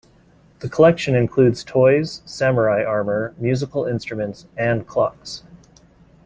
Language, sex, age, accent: English, male, 30-39, United States English